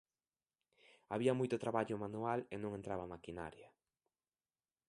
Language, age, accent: Galician, 19-29, Atlántico (seseo e gheada)